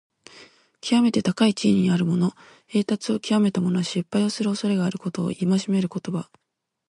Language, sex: Japanese, female